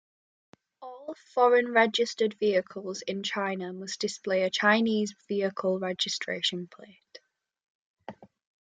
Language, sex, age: English, female, 19-29